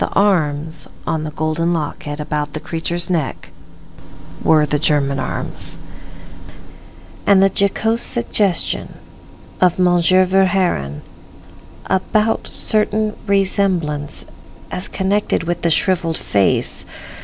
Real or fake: real